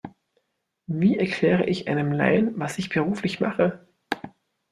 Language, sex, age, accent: German, male, 19-29, Österreichisches Deutsch